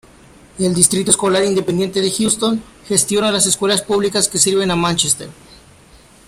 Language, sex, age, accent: Spanish, male, 19-29, México